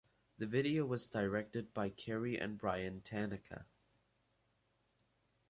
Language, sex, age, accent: English, male, under 19, United States English